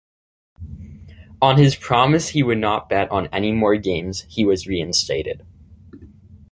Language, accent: English, United States English